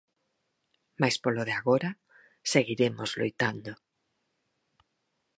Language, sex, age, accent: Galician, female, 50-59, Normativo (estándar)